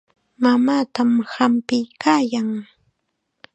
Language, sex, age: Chiquián Ancash Quechua, female, 19-29